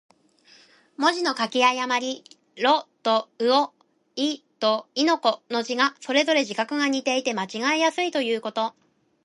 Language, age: Japanese, 19-29